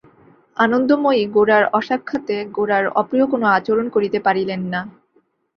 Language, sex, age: Bengali, female, 19-29